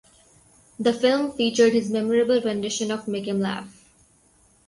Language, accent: English, India and South Asia (India, Pakistan, Sri Lanka)